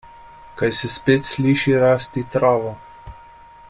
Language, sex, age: Slovenian, male, 30-39